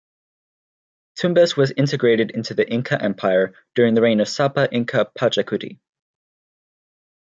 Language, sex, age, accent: English, male, under 19, United States English